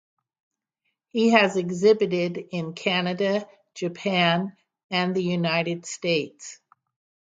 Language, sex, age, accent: English, female, 60-69, United States English